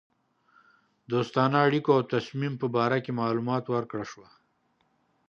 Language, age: Pashto, 40-49